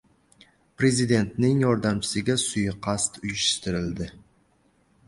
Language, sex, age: Uzbek, male, 19-29